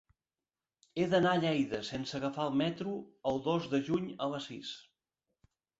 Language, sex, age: Catalan, male, 50-59